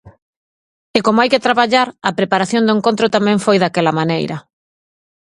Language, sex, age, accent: Galician, female, 40-49, Normativo (estándar)